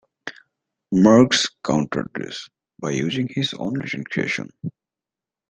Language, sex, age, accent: English, male, 19-29, United States English